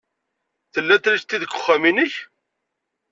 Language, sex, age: Kabyle, male, 40-49